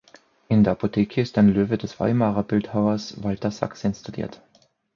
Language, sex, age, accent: German, male, 30-39, Österreichisches Deutsch